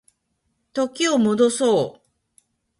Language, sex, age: Japanese, female, 50-59